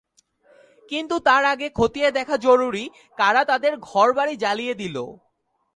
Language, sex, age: Bengali, male, 19-29